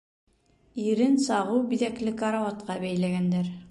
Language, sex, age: Bashkir, female, 50-59